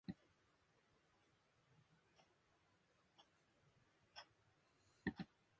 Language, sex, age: Chinese, male, under 19